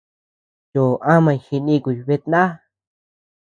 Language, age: Tepeuxila Cuicatec, under 19